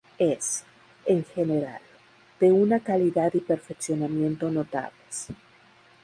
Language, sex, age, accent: Spanish, female, 30-39, México